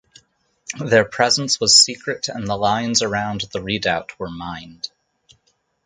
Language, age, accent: English, 30-39, United States English